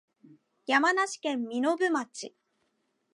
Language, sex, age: Japanese, female, 19-29